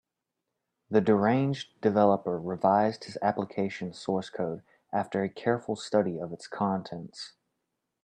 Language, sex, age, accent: English, male, 19-29, United States English